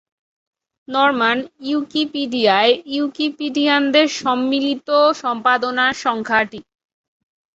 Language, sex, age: Bengali, female, 19-29